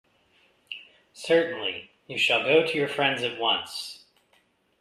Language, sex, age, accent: English, male, 30-39, United States English